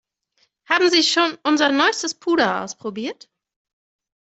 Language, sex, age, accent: German, female, 30-39, Deutschland Deutsch